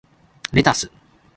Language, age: Japanese, 19-29